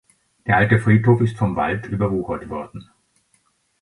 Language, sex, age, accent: German, male, 60-69, Österreichisches Deutsch